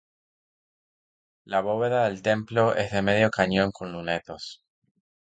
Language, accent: Spanish, Caribe: Cuba, Venezuela, Puerto Rico, República Dominicana, Panamá, Colombia caribeña, México caribeño, Costa del golfo de México